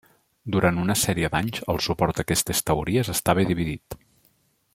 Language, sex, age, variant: Catalan, male, 40-49, Central